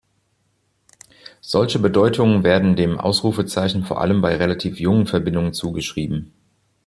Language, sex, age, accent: German, male, 40-49, Deutschland Deutsch